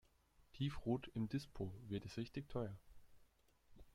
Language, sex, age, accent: German, male, under 19, Österreichisches Deutsch